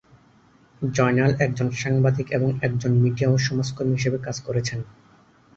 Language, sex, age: Bengali, male, 30-39